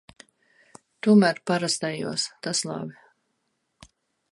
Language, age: Latvian, 60-69